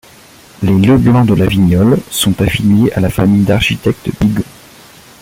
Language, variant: French, Français de métropole